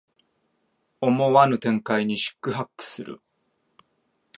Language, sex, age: Japanese, male, 19-29